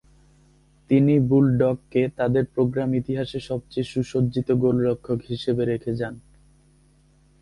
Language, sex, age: Bengali, male, 19-29